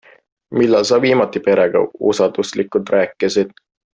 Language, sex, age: Estonian, male, 19-29